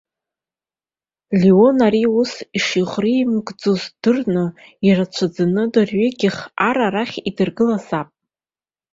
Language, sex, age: Abkhazian, female, 30-39